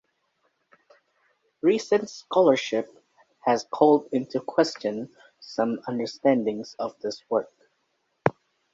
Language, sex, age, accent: English, male, under 19, England English